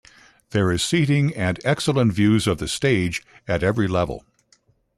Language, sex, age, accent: English, male, 60-69, United States English